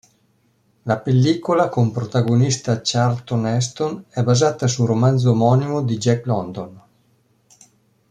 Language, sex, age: Italian, male, 50-59